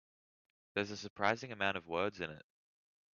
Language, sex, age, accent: English, male, under 19, Australian English